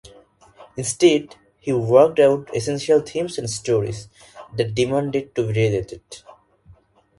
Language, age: English, 19-29